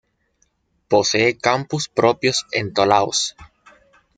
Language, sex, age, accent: Spanish, male, 19-29, Caribe: Cuba, Venezuela, Puerto Rico, República Dominicana, Panamá, Colombia caribeña, México caribeño, Costa del golfo de México